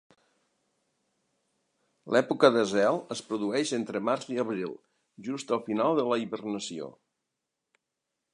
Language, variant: Catalan, Central